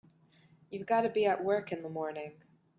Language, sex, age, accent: English, female, 19-29, United States English